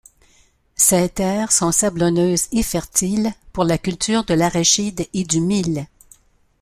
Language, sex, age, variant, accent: French, female, 70-79, Français d'Amérique du Nord, Français du Canada